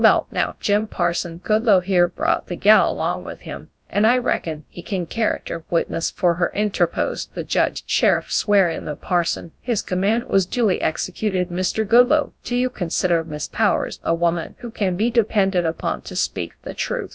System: TTS, GradTTS